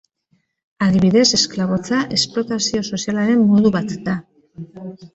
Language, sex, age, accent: Basque, female, 40-49, Mendebalekoa (Araba, Bizkaia, Gipuzkoako mendebaleko herri batzuk)